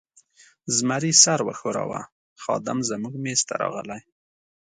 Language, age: Pashto, 30-39